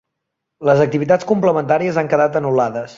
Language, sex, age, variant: Catalan, male, 19-29, Central